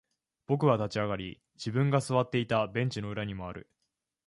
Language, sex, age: Japanese, male, 19-29